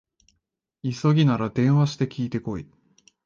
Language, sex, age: Japanese, male, 19-29